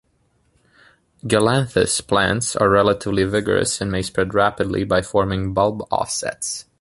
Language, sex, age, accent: English, male, 19-29, United States English